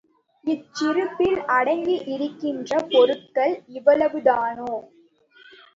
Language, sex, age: Tamil, female, 19-29